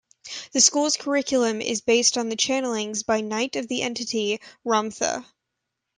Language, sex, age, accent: English, female, 19-29, United States English